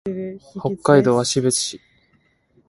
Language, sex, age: Japanese, male, 19-29